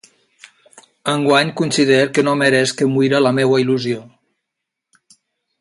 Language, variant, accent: Catalan, Central, central